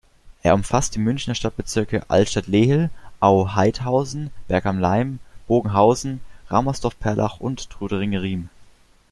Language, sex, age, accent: German, male, under 19, Deutschland Deutsch